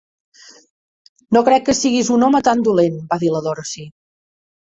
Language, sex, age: Catalan, female, 40-49